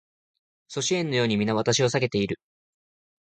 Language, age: Japanese, 19-29